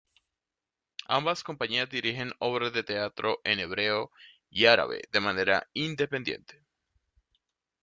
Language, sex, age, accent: Spanish, male, 30-39, Caribe: Cuba, Venezuela, Puerto Rico, República Dominicana, Panamá, Colombia caribeña, México caribeño, Costa del golfo de México